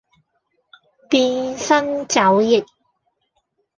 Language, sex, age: Cantonese, female, 30-39